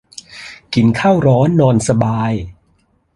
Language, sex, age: Thai, male, 40-49